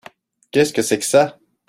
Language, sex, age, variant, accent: French, male, 40-49, Français d'Amérique du Nord, Français du Canada